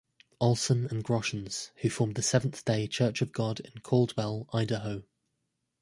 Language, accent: English, England English